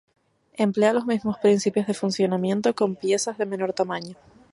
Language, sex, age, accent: Spanish, female, 19-29, España: Islas Canarias